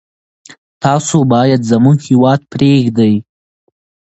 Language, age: Pashto, 19-29